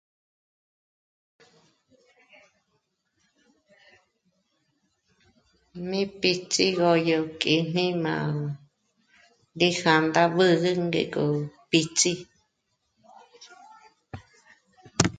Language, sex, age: Michoacán Mazahua, female, 50-59